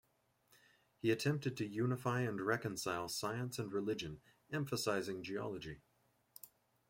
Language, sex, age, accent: English, male, 30-39, Canadian English